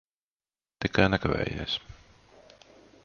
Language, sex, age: Latvian, male, 50-59